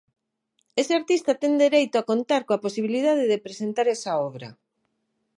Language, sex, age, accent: Galician, female, 50-59, Atlántico (seseo e gheada)